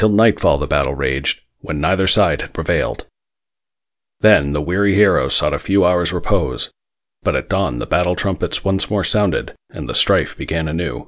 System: none